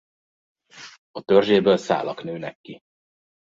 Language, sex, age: Hungarian, male, 30-39